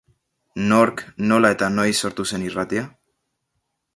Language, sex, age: Basque, male, under 19